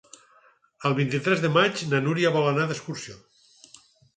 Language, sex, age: Catalan, male, 60-69